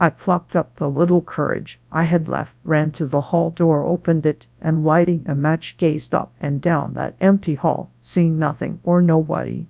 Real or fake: fake